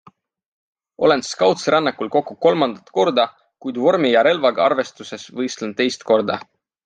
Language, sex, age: Estonian, male, 19-29